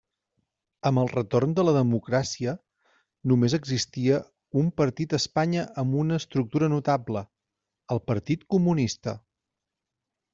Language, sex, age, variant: Catalan, male, 30-39, Central